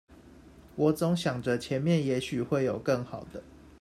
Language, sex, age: Chinese, male, 19-29